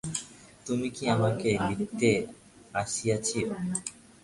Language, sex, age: Bengali, male, under 19